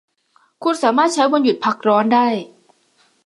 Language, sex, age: Thai, female, 19-29